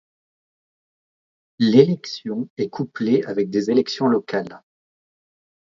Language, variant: French, Français de métropole